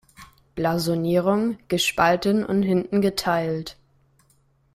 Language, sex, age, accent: German, male, under 19, Deutschland Deutsch